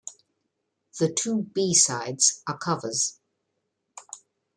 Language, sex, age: English, female, 60-69